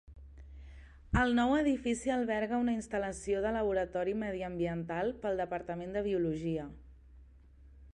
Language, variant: Catalan, Central